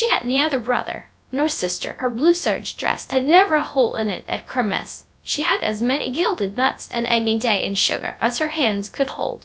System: TTS, GradTTS